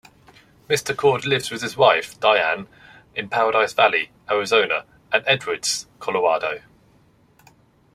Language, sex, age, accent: English, male, 30-39, England English